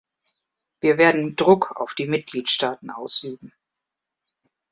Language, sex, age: German, female, 50-59